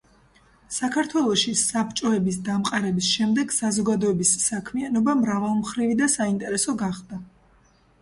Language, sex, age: Georgian, female, 30-39